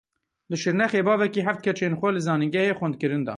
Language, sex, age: Kurdish, male, 30-39